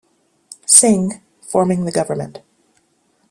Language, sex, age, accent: English, female, 30-39, United States English